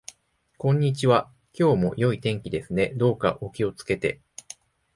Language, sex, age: Japanese, male, 40-49